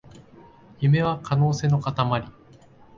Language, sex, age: Japanese, male, 19-29